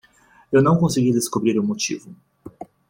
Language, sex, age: Portuguese, male, 19-29